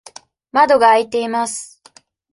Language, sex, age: Japanese, female, 19-29